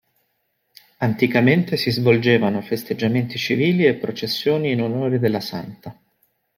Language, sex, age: Italian, male, 30-39